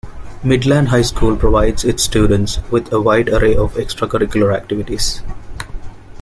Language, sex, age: English, male, 19-29